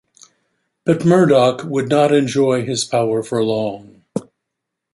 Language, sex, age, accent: English, male, 80-89, United States English